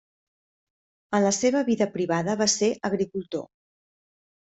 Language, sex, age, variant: Catalan, female, 50-59, Central